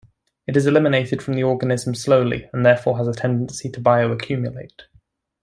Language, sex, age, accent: English, male, 19-29, England English